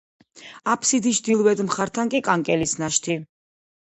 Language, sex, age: Georgian, female, 40-49